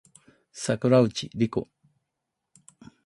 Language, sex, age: Japanese, male, 70-79